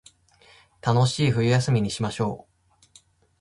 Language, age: Japanese, 19-29